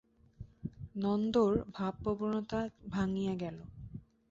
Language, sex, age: Bengali, female, 19-29